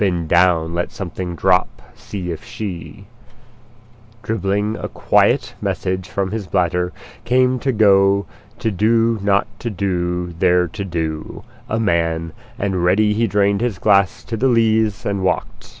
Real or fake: real